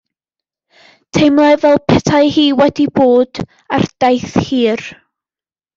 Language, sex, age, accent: Welsh, female, under 19, Y Deyrnas Unedig Cymraeg